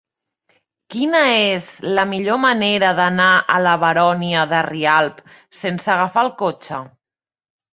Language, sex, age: Catalan, female, 19-29